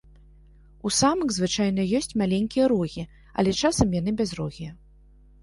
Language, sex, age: Belarusian, female, 30-39